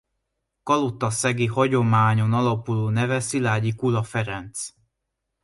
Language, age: Hungarian, 19-29